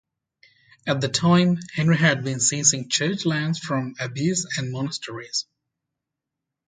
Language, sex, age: English, male, 30-39